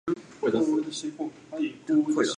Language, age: Chinese, under 19